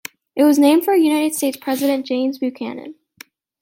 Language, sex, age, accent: English, female, under 19, United States English